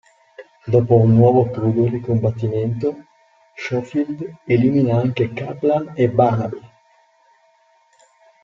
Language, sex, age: Italian, male, 40-49